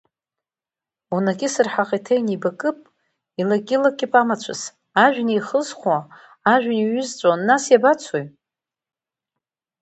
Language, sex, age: Abkhazian, female, 50-59